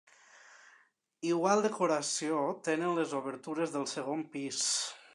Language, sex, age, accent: Catalan, male, 30-39, valencià